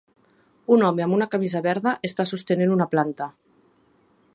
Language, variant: Catalan, Septentrional